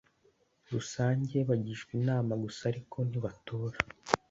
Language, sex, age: Kinyarwanda, male, under 19